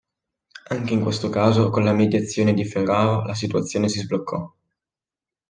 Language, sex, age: Italian, male, under 19